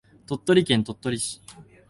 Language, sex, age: Japanese, male, 19-29